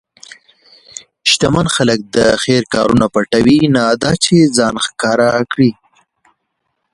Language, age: Pashto, 30-39